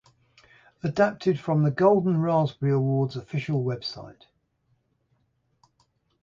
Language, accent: English, England English